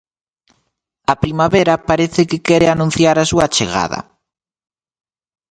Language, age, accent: Galician, 19-29, Oriental (común en zona oriental)